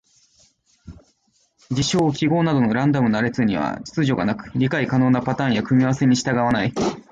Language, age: Japanese, 19-29